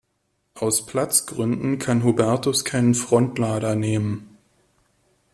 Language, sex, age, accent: German, male, 30-39, Deutschland Deutsch